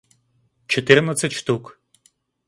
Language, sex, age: Russian, male, 30-39